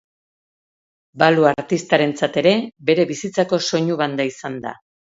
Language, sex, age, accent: Basque, female, 50-59, Erdialdekoa edo Nafarra (Gipuzkoa, Nafarroa)